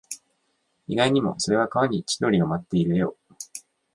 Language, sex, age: Japanese, male, 19-29